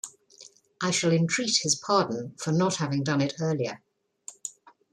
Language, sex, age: English, female, 60-69